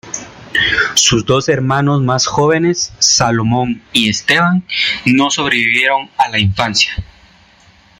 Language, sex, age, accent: Spanish, male, 19-29, América central